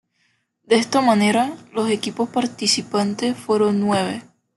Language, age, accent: Spanish, 19-29, Caribe: Cuba, Venezuela, Puerto Rico, República Dominicana, Panamá, Colombia caribeña, México caribeño, Costa del golfo de México